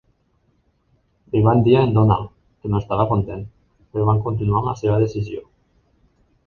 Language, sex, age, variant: Catalan, male, 30-39, Septentrional